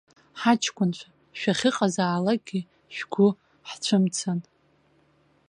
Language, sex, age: Abkhazian, female, 19-29